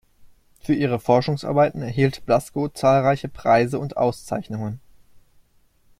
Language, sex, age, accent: German, male, 19-29, Deutschland Deutsch